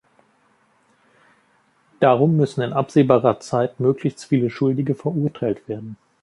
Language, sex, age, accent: German, male, 19-29, Deutschland Deutsch